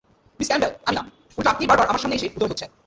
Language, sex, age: Bengali, male, 19-29